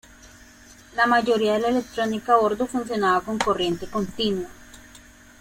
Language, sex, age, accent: Spanish, female, 19-29, Caribe: Cuba, Venezuela, Puerto Rico, República Dominicana, Panamá, Colombia caribeña, México caribeño, Costa del golfo de México